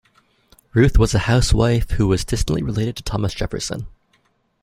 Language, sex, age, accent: English, male, 19-29, Canadian English